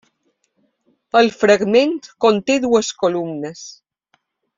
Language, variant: Catalan, Balear